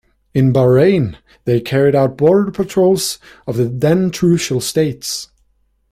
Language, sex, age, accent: English, male, 19-29, United States English